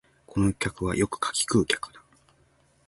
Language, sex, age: Japanese, male, 19-29